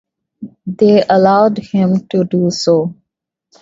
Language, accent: English, India and South Asia (India, Pakistan, Sri Lanka)